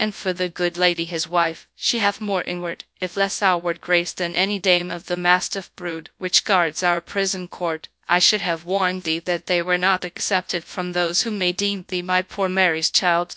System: TTS, GradTTS